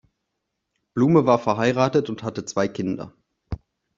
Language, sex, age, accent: German, male, 19-29, Deutschland Deutsch